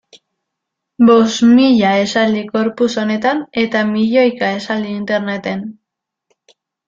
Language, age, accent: Basque, 19-29, Erdialdekoa edo Nafarra (Gipuzkoa, Nafarroa)